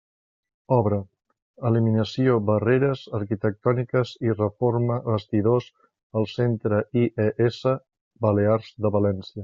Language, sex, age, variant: Catalan, male, 40-49, Central